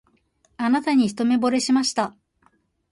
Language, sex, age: Japanese, female, 30-39